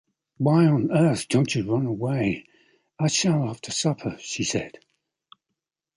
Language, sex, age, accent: English, male, 40-49, England English